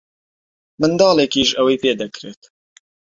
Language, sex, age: Central Kurdish, male, 19-29